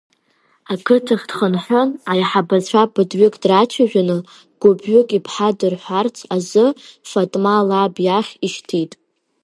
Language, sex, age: Abkhazian, female, under 19